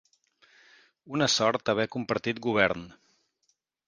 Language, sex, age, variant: Catalan, male, 40-49, Central